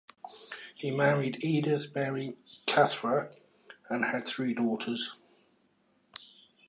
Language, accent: English, England English